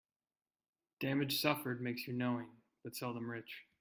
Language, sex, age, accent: English, male, 19-29, United States English